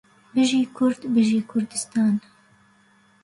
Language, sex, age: Central Kurdish, female, 19-29